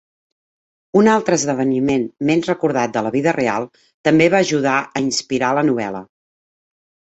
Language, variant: Catalan, Central